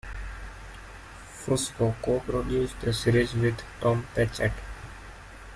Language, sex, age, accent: English, male, 19-29, India and South Asia (India, Pakistan, Sri Lanka)